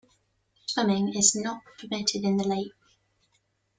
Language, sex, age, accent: English, female, under 19, England English